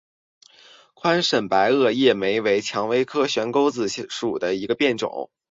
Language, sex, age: Chinese, male, 19-29